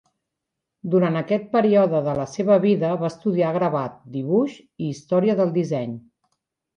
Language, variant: Catalan, Central